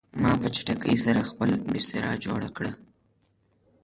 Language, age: Pashto, under 19